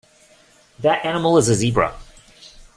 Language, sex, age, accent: English, male, 40-49, United States English